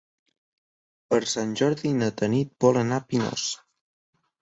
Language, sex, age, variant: Catalan, male, under 19, Septentrional